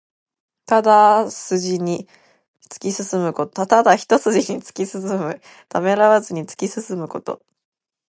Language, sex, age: Japanese, female, under 19